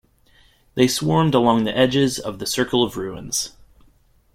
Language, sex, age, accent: English, male, 19-29, United States English